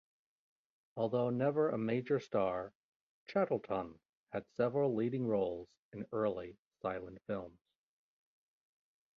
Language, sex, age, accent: English, male, 50-59, United States English